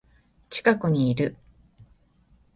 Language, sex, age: Japanese, female, 50-59